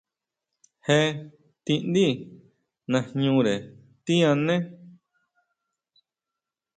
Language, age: Huautla Mazatec, 19-29